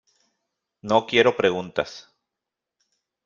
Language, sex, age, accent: Spanish, male, 30-39, México